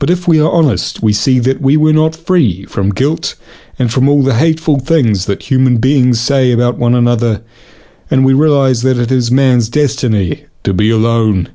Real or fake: real